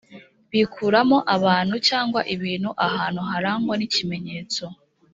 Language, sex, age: Kinyarwanda, female, 19-29